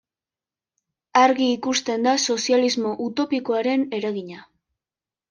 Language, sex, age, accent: Basque, female, under 19, Mendebalekoa (Araba, Bizkaia, Gipuzkoako mendebaleko herri batzuk)